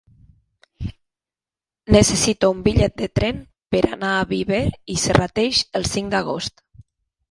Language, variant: Catalan, Nord-Occidental